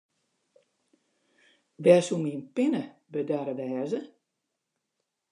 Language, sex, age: Western Frisian, female, 60-69